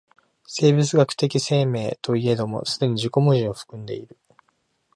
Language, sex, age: Japanese, male, 19-29